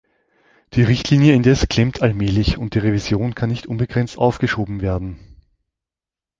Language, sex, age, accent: German, male, 40-49, Österreichisches Deutsch